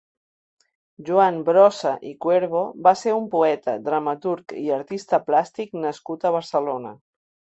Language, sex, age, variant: Catalan, female, 50-59, Central